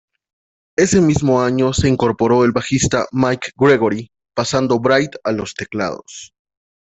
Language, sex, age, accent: Spanish, male, 19-29, Andino-Pacífico: Colombia, Perú, Ecuador, oeste de Bolivia y Venezuela andina